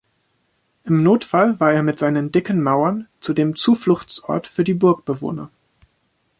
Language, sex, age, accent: German, male, 19-29, Deutschland Deutsch